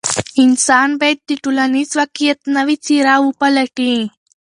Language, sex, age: Pashto, female, under 19